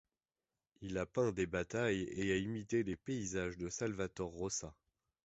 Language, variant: French, Français de métropole